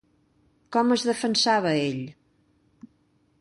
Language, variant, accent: Catalan, Balear, balear; central